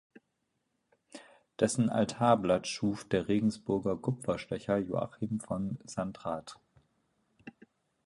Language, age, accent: German, 19-29, Deutschland Deutsch